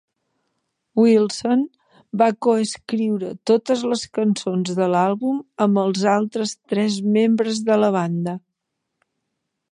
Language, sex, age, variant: Catalan, female, 50-59, Central